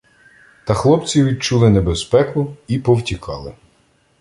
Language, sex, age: Ukrainian, male, 30-39